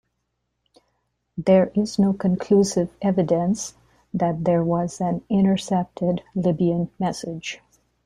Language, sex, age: English, female, 50-59